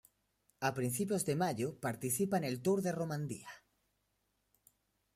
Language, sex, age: Spanish, male, 19-29